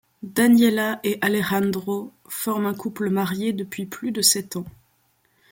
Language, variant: French, Français de métropole